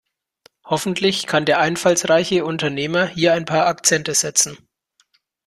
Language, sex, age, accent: German, male, 30-39, Deutschland Deutsch